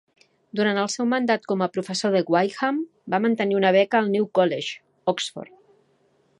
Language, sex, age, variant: Catalan, female, 50-59, Central